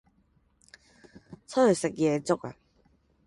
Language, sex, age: Cantonese, female, 19-29